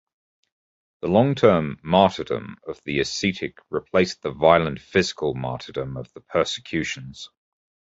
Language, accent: English, England English